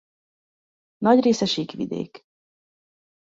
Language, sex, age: Hungarian, female, 19-29